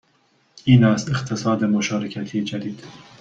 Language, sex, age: Persian, male, 30-39